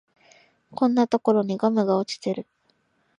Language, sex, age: Japanese, female, 19-29